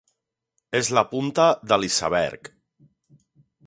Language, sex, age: Catalan, male, 40-49